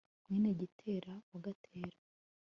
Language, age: Kinyarwanda, 19-29